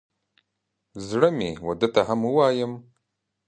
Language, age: Pashto, 30-39